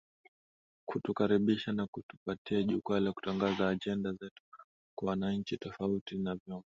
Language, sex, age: Swahili, male, 19-29